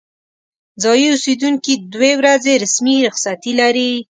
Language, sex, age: Pashto, female, 19-29